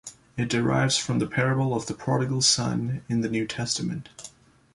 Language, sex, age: English, male, 19-29